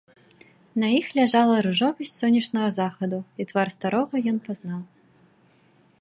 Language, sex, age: Belarusian, female, 19-29